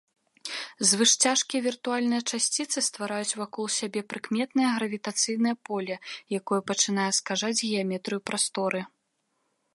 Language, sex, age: Belarusian, female, 19-29